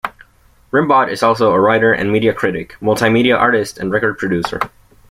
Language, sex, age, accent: English, male, under 19, United States English